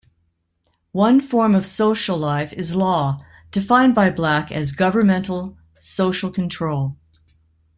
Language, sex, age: English, female, 60-69